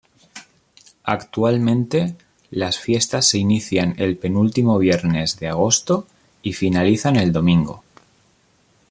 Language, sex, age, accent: Spanish, male, 19-29, España: Centro-Sur peninsular (Madrid, Toledo, Castilla-La Mancha)